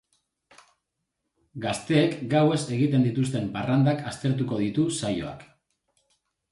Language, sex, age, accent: Basque, male, 30-39, Mendebalekoa (Araba, Bizkaia, Gipuzkoako mendebaleko herri batzuk)